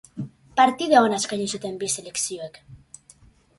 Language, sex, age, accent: Basque, female, 40-49, Erdialdekoa edo Nafarra (Gipuzkoa, Nafarroa)